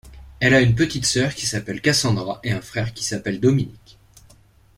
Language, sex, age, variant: French, male, under 19, Français de métropole